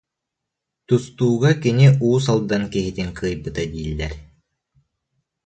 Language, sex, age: Yakut, male, 19-29